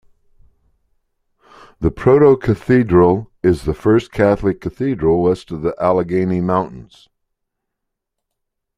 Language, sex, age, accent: English, male, 60-69, United States English